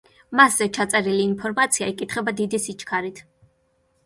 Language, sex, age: Georgian, female, 19-29